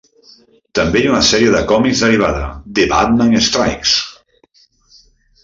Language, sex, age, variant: Catalan, male, 50-59, Central